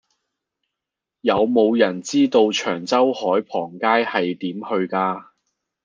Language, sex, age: Cantonese, male, 19-29